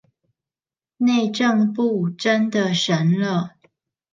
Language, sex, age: Chinese, female, 30-39